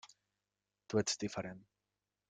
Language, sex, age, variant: Catalan, male, 30-39, Central